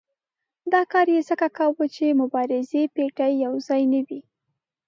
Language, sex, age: Pashto, female, 19-29